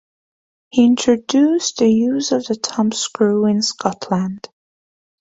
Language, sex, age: English, female, 19-29